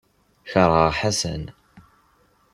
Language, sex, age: Kabyle, male, under 19